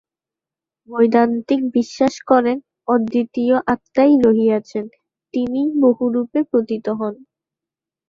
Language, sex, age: Bengali, female, 19-29